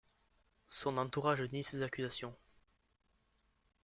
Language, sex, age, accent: French, male, under 19, Français du sud de la France